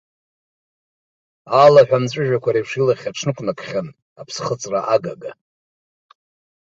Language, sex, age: Abkhazian, male, 50-59